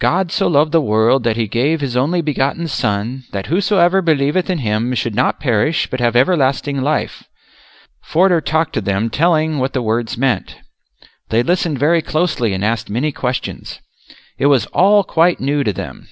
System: none